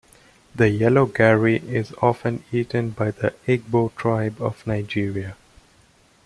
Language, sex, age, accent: English, male, 19-29, England English